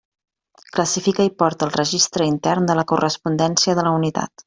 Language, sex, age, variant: Catalan, female, 30-39, Central